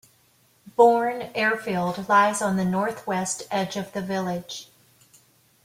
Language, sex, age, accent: English, female, 50-59, United States English